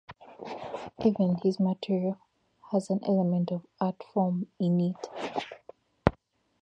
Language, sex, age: English, female, 19-29